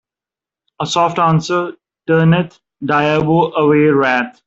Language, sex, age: English, male, 40-49